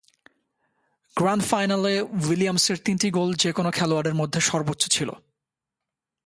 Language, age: Bengali, 19-29